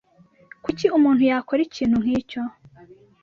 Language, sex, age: Kinyarwanda, male, 30-39